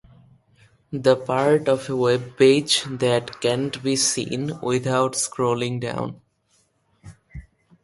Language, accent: English, India and South Asia (India, Pakistan, Sri Lanka)